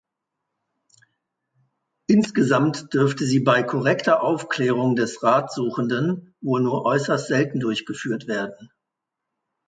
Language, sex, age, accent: German, male, 50-59, Deutschland Deutsch